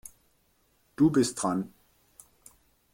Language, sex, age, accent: German, male, 50-59, Deutschland Deutsch